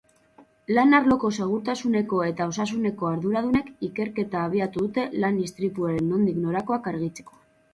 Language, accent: Basque, Mendebalekoa (Araba, Bizkaia, Gipuzkoako mendebaleko herri batzuk)